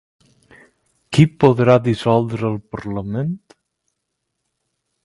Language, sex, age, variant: Catalan, male, 19-29, Balear